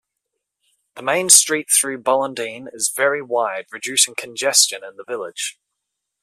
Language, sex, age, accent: English, male, 19-29, Australian English